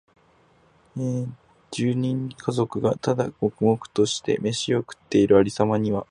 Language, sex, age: Japanese, male, 19-29